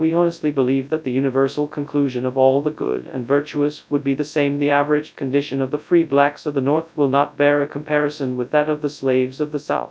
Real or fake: fake